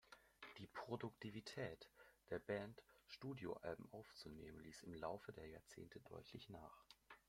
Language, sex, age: German, male, under 19